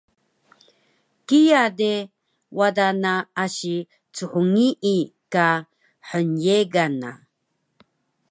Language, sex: Taroko, female